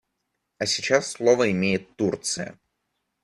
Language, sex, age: Russian, male, 19-29